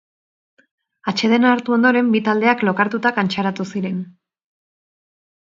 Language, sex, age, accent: Basque, female, 30-39, Erdialdekoa edo Nafarra (Gipuzkoa, Nafarroa)